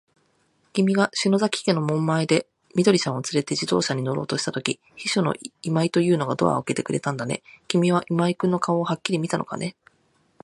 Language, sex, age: Japanese, female, 30-39